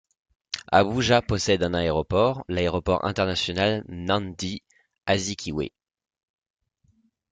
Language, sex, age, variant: French, male, 30-39, Français de métropole